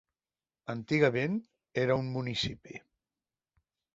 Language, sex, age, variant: Catalan, male, 50-59, Central